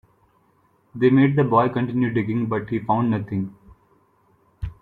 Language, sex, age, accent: English, male, 19-29, India and South Asia (India, Pakistan, Sri Lanka)